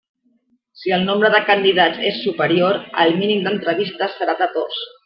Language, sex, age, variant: Catalan, female, 40-49, Central